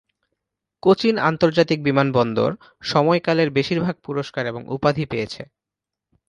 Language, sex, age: Bengali, male, 19-29